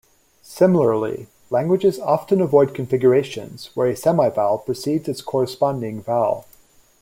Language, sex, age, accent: English, male, 30-39, United States English